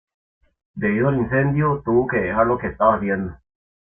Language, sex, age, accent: Spanish, male, 19-29, América central